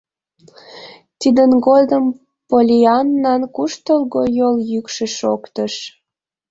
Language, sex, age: Mari, female, 19-29